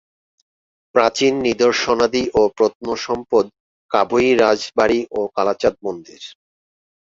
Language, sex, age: Bengali, male, 30-39